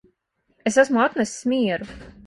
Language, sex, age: Latvian, female, 40-49